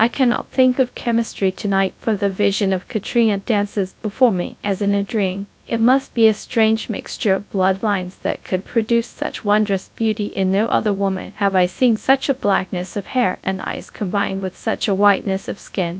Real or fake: fake